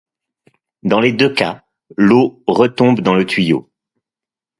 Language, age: French, 40-49